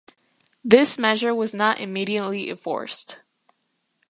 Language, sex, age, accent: English, female, under 19, United States English